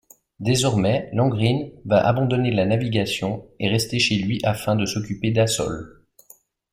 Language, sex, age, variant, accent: French, male, 30-39, Français d'Europe, Français de Suisse